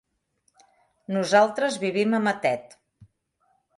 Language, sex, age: Catalan, female, 60-69